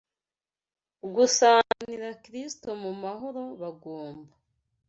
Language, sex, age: Kinyarwanda, female, 19-29